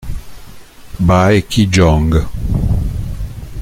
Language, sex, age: Italian, male, 50-59